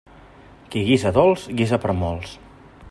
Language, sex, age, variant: Catalan, male, 30-39, Central